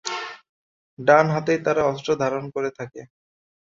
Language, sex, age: Bengali, male, 19-29